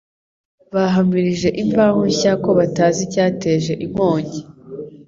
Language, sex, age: Kinyarwanda, female, 19-29